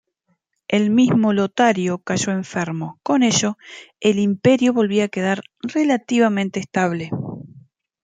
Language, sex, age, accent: Spanish, female, 40-49, Rioplatense: Argentina, Uruguay, este de Bolivia, Paraguay